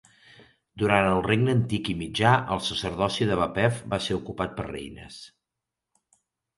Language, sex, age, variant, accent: Catalan, male, 40-49, Central, tarragoní